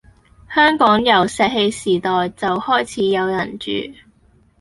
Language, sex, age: Cantonese, female, 19-29